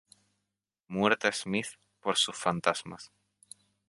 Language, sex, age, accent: Spanish, male, 19-29, España: Islas Canarias